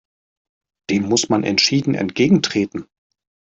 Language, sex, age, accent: German, male, 30-39, Deutschland Deutsch